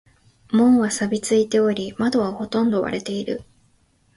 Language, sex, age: Japanese, female, 19-29